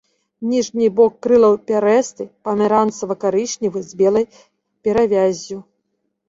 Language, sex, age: Belarusian, female, 40-49